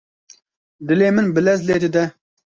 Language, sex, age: Kurdish, male, 19-29